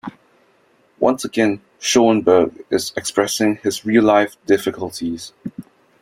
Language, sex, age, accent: English, male, 19-29, Singaporean English